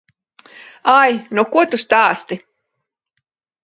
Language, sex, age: Latvian, female, 60-69